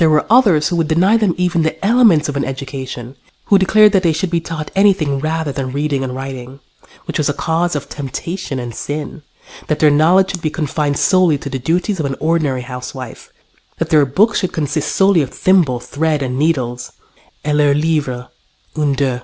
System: none